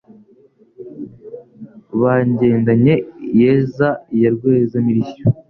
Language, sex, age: Kinyarwanda, male, under 19